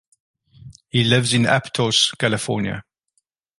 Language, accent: English, Southern African (South Africa, Zimbabwe, Namibia)